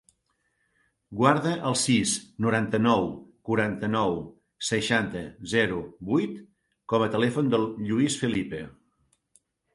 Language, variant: Catalan, Central